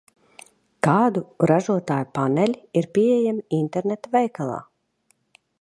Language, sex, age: Latvian, female, 30-39